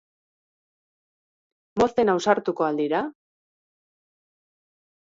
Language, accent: Basque, Erdialdekoa edo Nafarra (Gipuzkoa, Nafarroa)